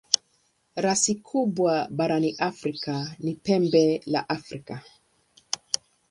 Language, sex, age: Swahili, female, 60-69